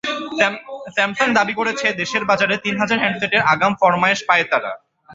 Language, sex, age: Bengali, female, 19-29